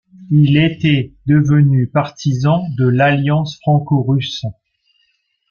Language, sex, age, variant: French, male, 40-49, Français de métropole